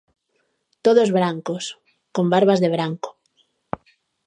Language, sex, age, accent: Galician, female, 40-49, Oriental (común en zona oriental)